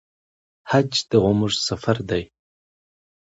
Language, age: Pashto, 30-39